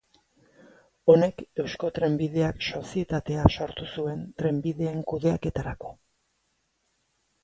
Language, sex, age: Basque, male, 40-49